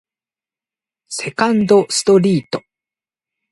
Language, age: Japanese, 19-29